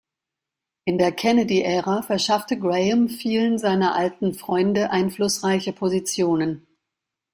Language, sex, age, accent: German, female, 60-69, Deutschland Deutsch